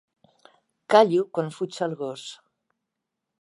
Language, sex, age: Catalan, female, 60-69